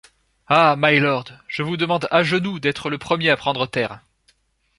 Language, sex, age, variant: French, male, 30-39, Français de métropole